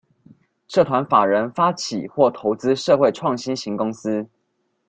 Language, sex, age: Chinese, male, 19-29